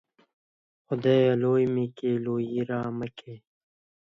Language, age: Pashto, 19-29